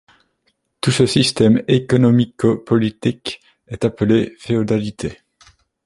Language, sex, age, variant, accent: French, male, 30-39, Français d'Europe, Français de Belgique